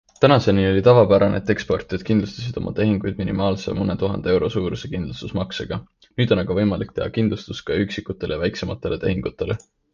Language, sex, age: Estonian, male, 19-29